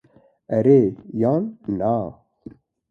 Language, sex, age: Kurdish, male, 19-29